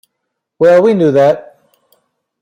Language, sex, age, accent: English, male, 70-79, United States English